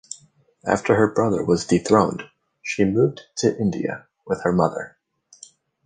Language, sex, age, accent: English, male, 30-39, United States English